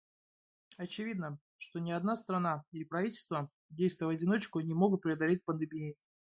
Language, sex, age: Russian, male, 19-29